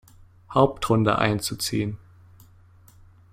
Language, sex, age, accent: German, male, under 19, Deutschland Deutsch